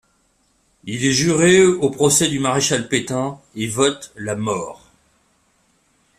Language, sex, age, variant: French, male, 40-49, Français de métropole